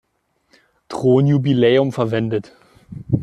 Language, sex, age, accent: German, male, 19-29, Deutschland Deutsch